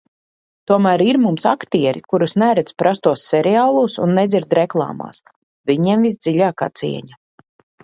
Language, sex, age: Latvian, female, 40-49